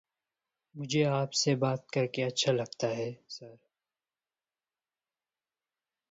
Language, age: English, 19-29